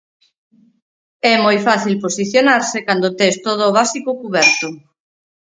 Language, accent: Galician, Normativo (estándar)